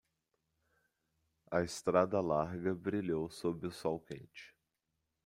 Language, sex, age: Portuguese, male, 30-39